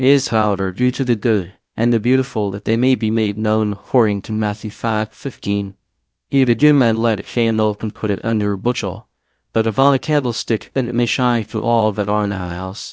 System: TTS, VITS